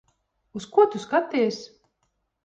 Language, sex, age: Latvian, female, 30-39